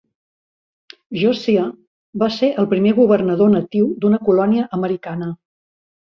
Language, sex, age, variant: Catalan, female, 60-69, Central